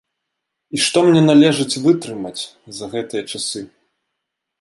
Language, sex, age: Belarusian, male, 19-29